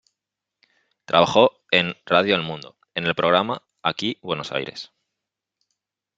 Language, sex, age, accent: Spanish, male, 30-39, España: Norte peninsular (Asturias, Castilla y León, Cantabria, País Vasco, Navarra, Aragón, La Rioja, Guadalajara, Cuenca)